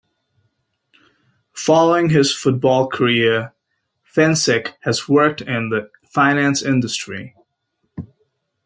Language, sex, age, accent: English, male, 30-39, United States English